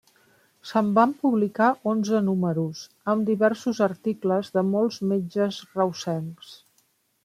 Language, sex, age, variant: Catalan, female, 50-59, Central